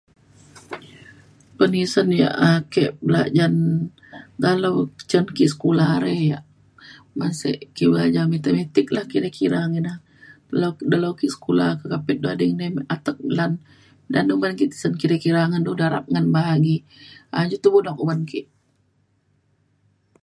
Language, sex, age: Mainstream Kenyah, female, 30-39